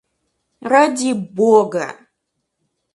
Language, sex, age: Russian, female, 19-29